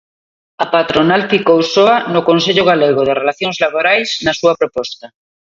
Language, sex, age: Galician, female, 40-49